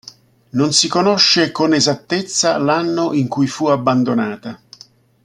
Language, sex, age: Italian, male, 60-69